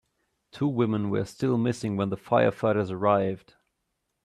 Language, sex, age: English, male, 19-29